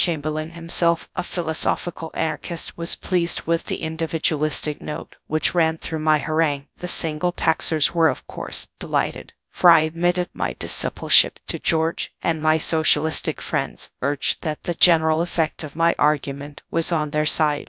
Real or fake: fake